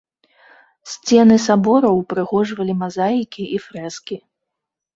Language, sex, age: Belarusian, female, 30-39